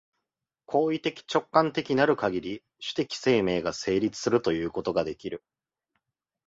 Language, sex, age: Japanese, male, 19-29